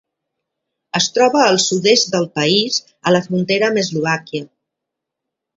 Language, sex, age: Catalan, female, 60-69